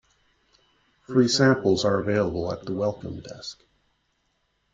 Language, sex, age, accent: English, male, 50-59, United States English